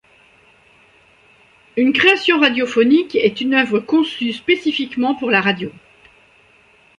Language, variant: French, Français de métropole